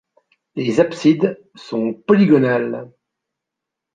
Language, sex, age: French, male, 60-69